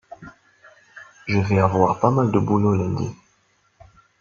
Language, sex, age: French, male, 19-29